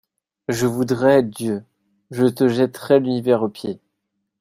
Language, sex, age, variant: French, male, 30-39, Français de métropole